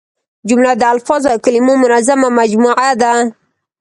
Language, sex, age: Pashto, female, 19-29